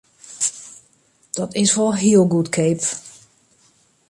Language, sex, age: Western Frisian, female, 50-59